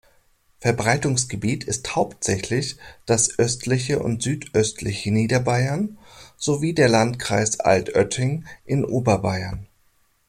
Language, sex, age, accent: German, male, 30-39, Deutschland Deutsch